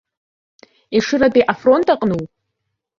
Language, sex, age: Abkhazian, female, under 19